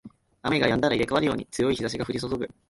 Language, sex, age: Japanese, male, 19-29